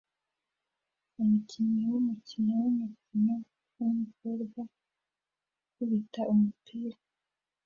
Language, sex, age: Kinyarwanda, female, 19-29